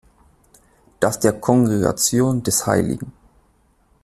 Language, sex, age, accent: German, male, 19-29, Deutschland Deutsch